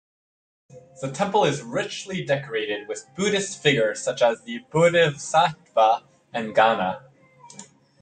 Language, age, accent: English, 19-29, United States English